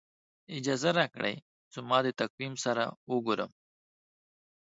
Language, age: Pashto, 19-29